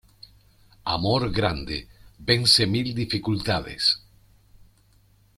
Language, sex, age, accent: Spanish, male, 50-59, Rioplatense: Argentina, Uruguay, este de Bolivia, Paraguay